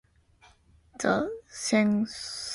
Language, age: Chinese, 19-29